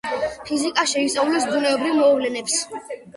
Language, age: Georgian, 90+